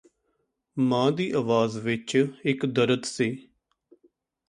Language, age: Punjabi, 40-49